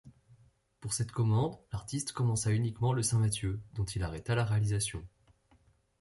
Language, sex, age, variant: French, female, 19-29, Français de métropole